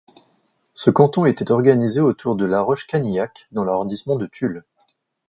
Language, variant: French, Français de métropole